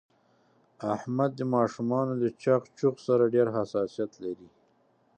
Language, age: Pashto, 40-49